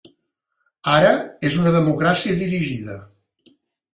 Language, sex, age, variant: Catalan, male, 60-69, Central